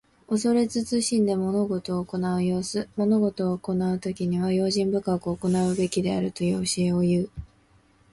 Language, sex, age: Japanese, female, 19-29